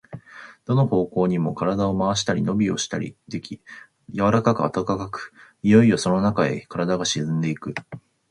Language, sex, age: Japanese, male, 19-29